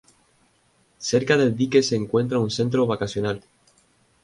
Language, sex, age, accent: Spanish, male, 19-29, España: Islas Canarias